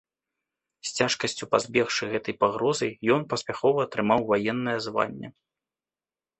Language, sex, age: Belarusian, male, 30-39